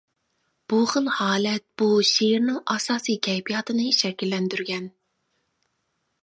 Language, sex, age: Uyghur, female, 30-39